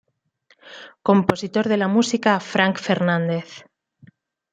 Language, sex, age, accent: Spanish, female, 30-39, España: Centro-Sur peninsular (Madrid, Toledo, Castilla-La Mancha)